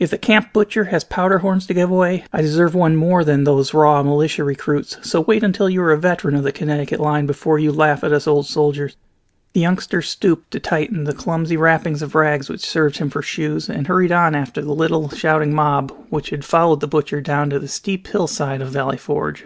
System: none